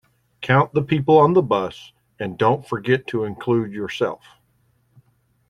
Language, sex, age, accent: English, male, 40-49, United States English